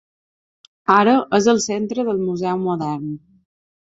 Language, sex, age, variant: Catalan, female, 19-29, Balear